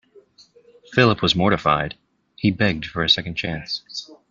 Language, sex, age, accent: English, male, 19-29, United States English